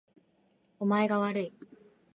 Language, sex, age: Japanese, female, 19-29